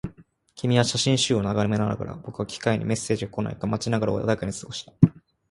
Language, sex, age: Japanese, male, 19-29